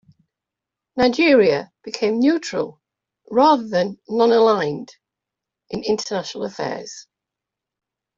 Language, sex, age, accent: English, female, 60-69, England English